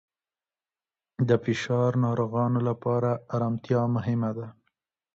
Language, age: Pashto, 19-29